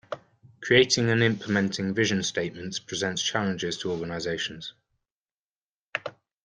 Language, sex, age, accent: English, male, 30-39, England English